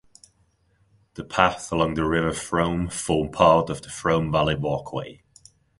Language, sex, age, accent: English, male, 30-39, England English